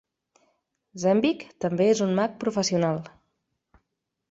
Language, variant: Catalan, Central